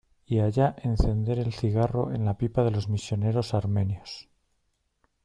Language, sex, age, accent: Spanish, male, 40-49, España: Norte peninsular (Asturias, Castilla y León, Cantabria, País Vasco, Navarra, Aragón, La Rioja, Guadalajara, Cuenca)